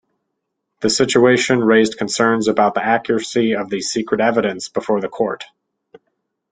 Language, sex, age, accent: English, male, 30-39, United States English